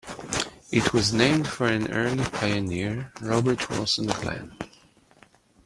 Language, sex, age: English, male, 40-49